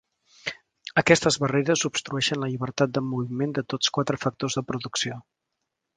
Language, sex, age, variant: Catalan, male, 50-59, Central